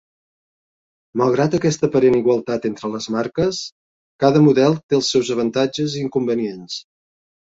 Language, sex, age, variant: Catalan, male, 50-59, Central